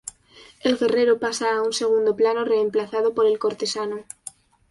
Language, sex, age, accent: Spanish, female, 19-29, España: Centro-Sur peninsular (Madrid, Toledo, Castilla-La Mancha)